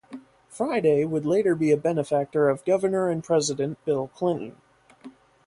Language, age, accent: English, 19-29, United States English